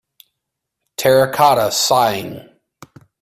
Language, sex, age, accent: English, male, 30-39, United States English